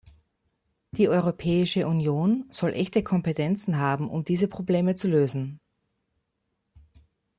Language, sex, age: German, female, 50-59